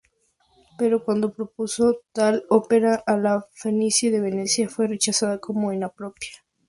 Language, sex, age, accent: Spanish, female, 19-29, México